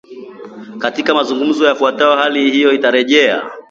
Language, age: Swahili, 30-39